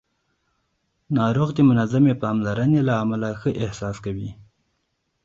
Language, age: Pashto, 19-29